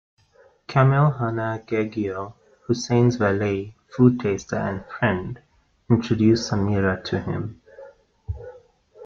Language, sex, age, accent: English, male, 19-29, Southern African (South Africa, Zimbabwe, Namibia)